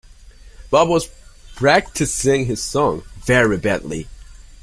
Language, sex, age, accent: English, male, under 19, United States English